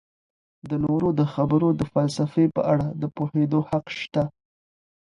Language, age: Pashto, under 19